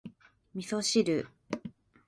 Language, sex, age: Japanese, female, 19-29